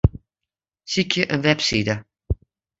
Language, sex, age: Western Frisian, female, 50-59